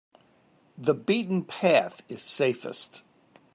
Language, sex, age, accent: English, male, 60-69, United States English